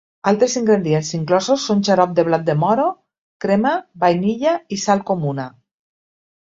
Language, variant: Catalan, Nord-Occidental